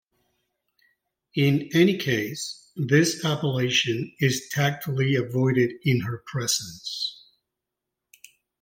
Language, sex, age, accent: English, male, 50-59, United States English